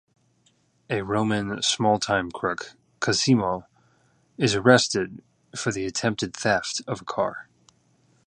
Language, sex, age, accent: English, male, 30-39, United States English